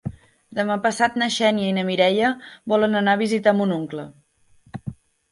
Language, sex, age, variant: Catalan, female, 19-29, Central